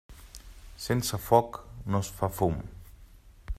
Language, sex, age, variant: Catalan, male, 40-49, Central